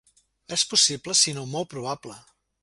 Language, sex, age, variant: Catalan, male, 60-69, Septentrional